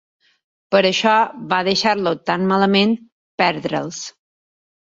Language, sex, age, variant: Catalan, female, 40-49, Balear